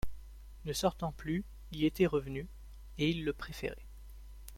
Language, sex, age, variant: French, male, 19-29, Français de métropole